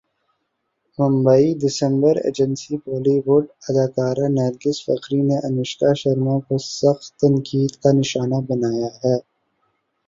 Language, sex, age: Urdu, male, 19-29